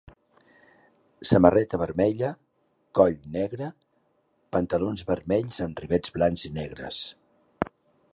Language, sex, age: Catalan, male, 50-59